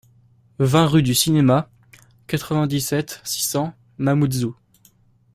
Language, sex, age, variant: French, male, under 19, Français de métropole